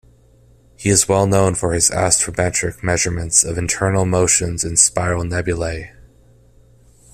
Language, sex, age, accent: English, male, 30-39, Canadian English